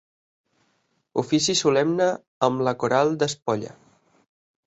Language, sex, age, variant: Catalan, male, 19-29, Central